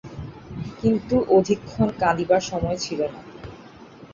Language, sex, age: Bengali, female, 19-29